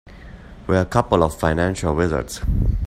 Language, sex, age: English, male, 19-29